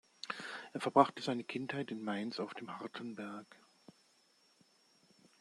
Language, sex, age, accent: German, male, 50-59, Deutschland Deutsch